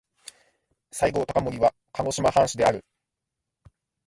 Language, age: Japanese, 30-39